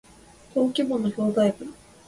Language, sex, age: Japanese, female, 19-29